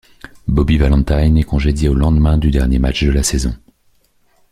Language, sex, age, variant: French, male, 30-39, Français de métropole